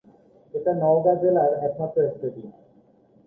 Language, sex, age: Bengali, male, 19-29